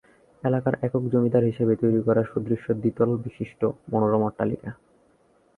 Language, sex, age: Bengali, male, 19-29